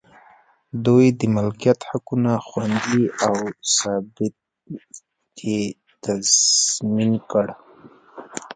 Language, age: Pashto, 19-29